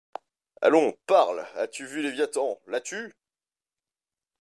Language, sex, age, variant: French, male, 19-29, Français de métropole